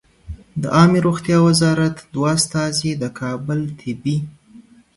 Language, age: Pashto, 19-29